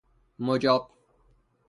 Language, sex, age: Persian, male, 19-29